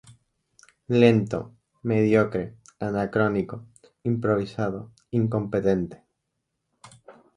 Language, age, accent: Spanish, 19-29, España: Islas Canarias